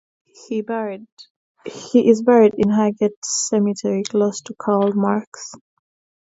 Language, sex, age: English, female, 19-29